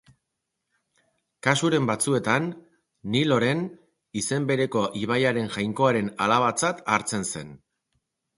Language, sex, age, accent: Basque, male, 40-49, Erdialdekoa edo Nafarra (Gipuzkoa, Nafarroa)